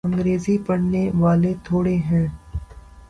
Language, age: Urdu, 19-29